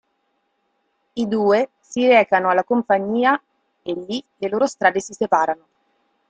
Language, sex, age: Italian, female, 30-39